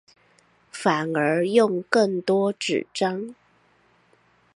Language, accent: Chinese, 出生地：臺北市